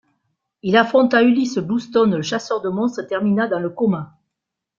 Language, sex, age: French, female, 60-69